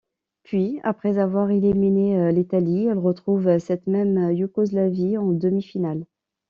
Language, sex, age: French, female, 30-39